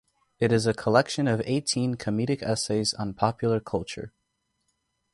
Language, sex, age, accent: English, male, 19-29, United States English